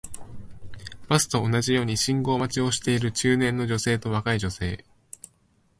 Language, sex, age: Japanese, male, under 19